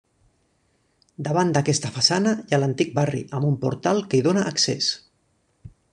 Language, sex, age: Catalan, male, 40-49